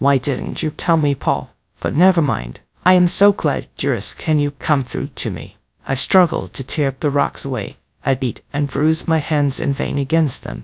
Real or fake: fake